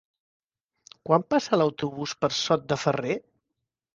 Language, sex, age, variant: Catalan, male, 50-59, Central